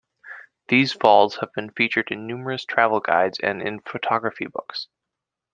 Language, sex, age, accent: English, male, 19-29, United States English